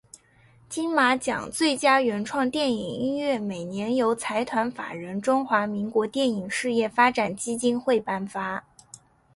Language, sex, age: Chinese, female, 19-29